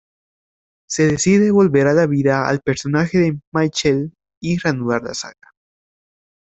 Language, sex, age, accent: Spanish, male, 19-29, América central